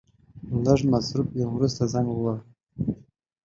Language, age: Pashto, 19-29